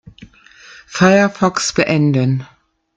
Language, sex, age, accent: German, female, 50-59, Deutschland Deutsch